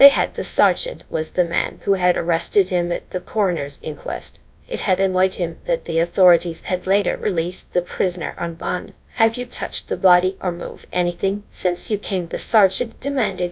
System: TTS, GradTTS